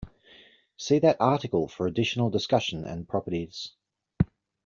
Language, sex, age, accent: English, male, 40-49, Australian English